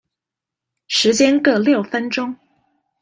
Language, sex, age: Chinese, female, 30-39